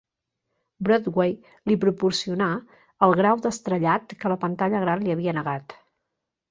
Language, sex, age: Catalan, female, 40-49